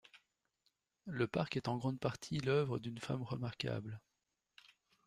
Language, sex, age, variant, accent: French, male, 30-39, Français d'Europe, Français de Belgique